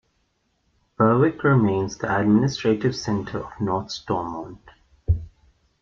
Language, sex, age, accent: English, male, 19-29, Southern African (South Africa, Zimbabwe, Namibia)